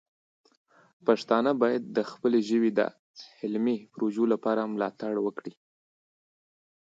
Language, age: Pashto, 19-29